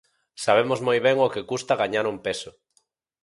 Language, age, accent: Galician, 40-49, Normativo (estándar)